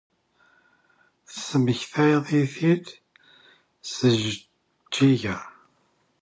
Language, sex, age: Kabyle, male, 40-49